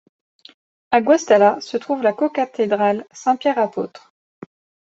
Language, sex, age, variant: French, female, 19-29, Français de métropole